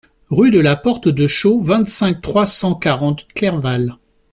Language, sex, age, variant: French, male, 40-49, Français de métropole